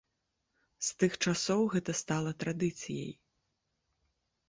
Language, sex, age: Belarusian, female, 30-39